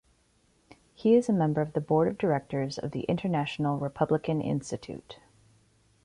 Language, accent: English, United States English